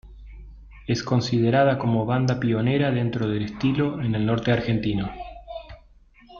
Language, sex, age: Spanish, male, 40-49